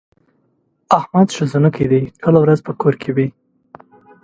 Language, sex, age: Pashto, male, 19-29